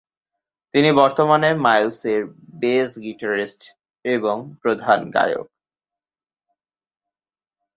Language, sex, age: Bengali, male, 19-29